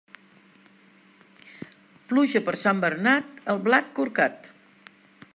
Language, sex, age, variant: Catalan, female, 70-79, Central